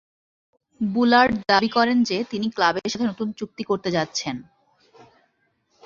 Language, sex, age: Bengali, female, 19-29